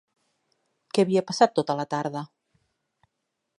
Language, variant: Catalan, Central